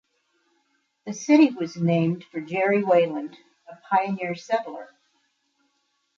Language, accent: English, United States English